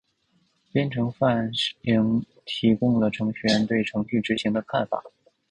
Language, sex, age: Chinese, male, 30-39